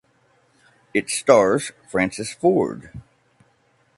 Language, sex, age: English, male, 40-49